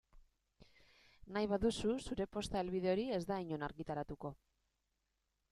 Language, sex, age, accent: Basque, female, 30-39, Mendebalekoa (Araba, Bizkaia, Gipuzkoako mendebaleko herri batzuk)